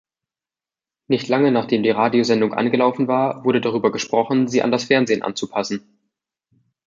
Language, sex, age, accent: German, male, 19-29, Deutschland Deutsch